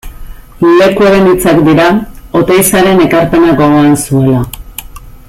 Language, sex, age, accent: Basque, female, 40-49, Erdialdekoa edo Nafarra (Gipuzkoa, Nafarroa)